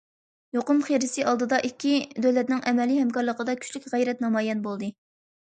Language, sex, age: Uyghur, female, under 19